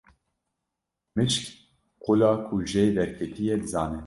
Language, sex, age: Kurdish, male, 19-29